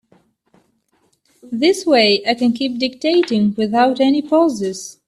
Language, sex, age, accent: English, female, 19-29, United States English